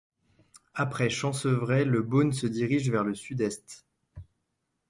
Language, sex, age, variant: French, male, 19-29, Français de métropole